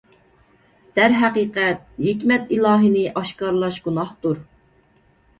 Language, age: Uyghur, 30-39